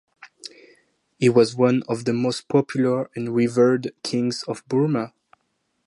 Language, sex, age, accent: English, male, 19-29, French